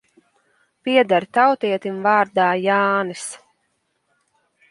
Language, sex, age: Latvian, female, 19-29